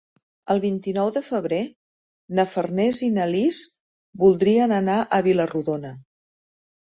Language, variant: Catalan, Central